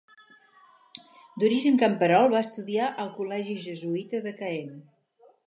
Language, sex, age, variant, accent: Catalan, female, 60-69, Central, Català central